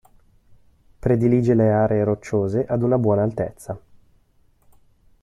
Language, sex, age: Italian, male, 19-29